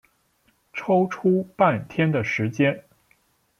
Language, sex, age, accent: Chinese, male, 19-29, 出生地：山东省